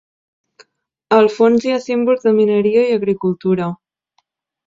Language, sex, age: Catalan, female, 19-29